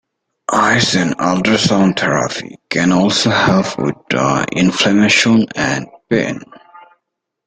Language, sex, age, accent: English, male, 19-29, United States English